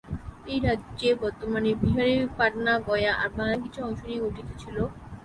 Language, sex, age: Bengali, female, 19-29